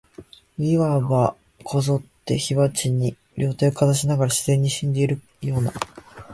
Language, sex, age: Japanese, male, 19-29